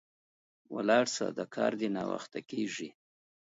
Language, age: Pashto, 40-49